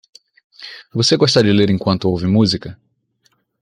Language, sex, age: Portuguese, male, 19-29